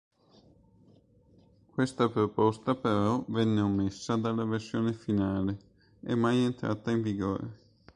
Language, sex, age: Italian, male, 19-29